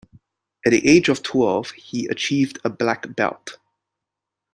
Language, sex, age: English, male, 30-39